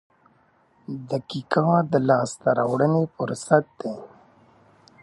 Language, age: Pashto, 19-29